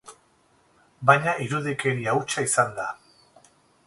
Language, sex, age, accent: Basque, male, 50-59, Erdialdekoa edo Nafarra (Gipuzkoa, Nafarroa)